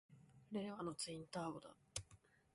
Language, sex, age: Japanese, female, 19-29